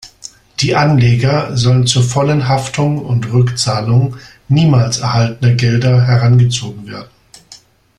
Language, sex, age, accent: German, male, 50-59, Deutschland Deutsch